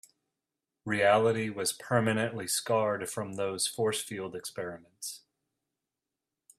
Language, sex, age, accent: English, male, 30-39, United States English